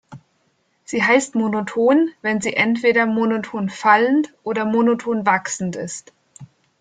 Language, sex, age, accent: German, female, 19-29, Deutschland Deutsch